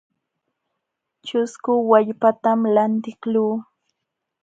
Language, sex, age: Jauja Wanca Quechua, female, 19-29